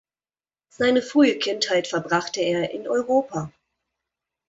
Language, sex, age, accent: German, female, 30-39, Deutschland Deutsch